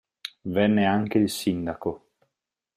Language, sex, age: Italian, male, 19-29